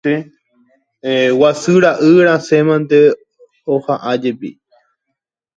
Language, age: Guarani, 19-29